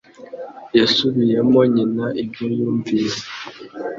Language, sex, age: Kinyarwanda, male, under 19